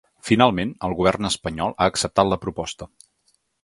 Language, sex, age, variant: Catalan, male, 30-39, Nord-Occidental